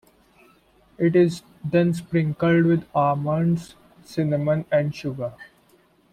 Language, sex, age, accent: English, male, under 19, India and South Asia (India, Pakistan, Sri Lanka)